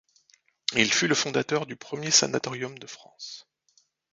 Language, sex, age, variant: French, male, 50-59, Français de métropole